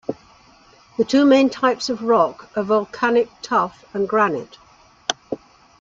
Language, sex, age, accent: English, female, 70-79, England English